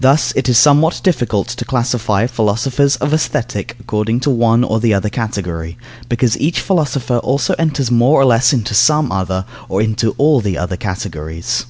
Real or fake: real